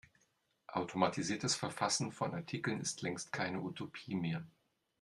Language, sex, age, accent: German, male, 40-49, Deutschland Deutsch